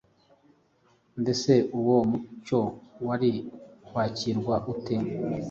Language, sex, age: Kinyarwanda, male, 40-49